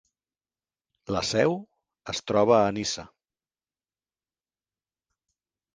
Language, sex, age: Catalan, male, 50-59